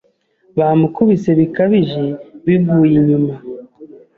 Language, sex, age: Kinyarwanda, male, 19-29